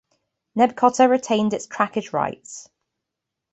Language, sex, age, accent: English, female, 30-39, England English